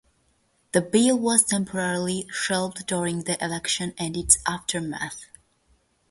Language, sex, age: English, female, 19-29